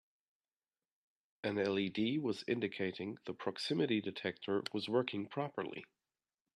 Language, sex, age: English, male, 30-39